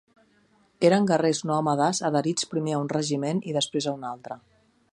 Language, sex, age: Catalan, female, 50-59